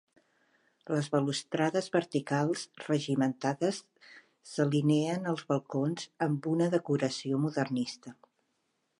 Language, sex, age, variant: Catalan, female, 40-49, Central